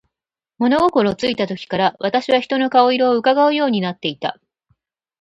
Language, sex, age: Japanese, female, 40-49